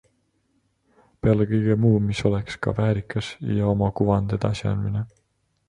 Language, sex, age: Estonian, male, 19-29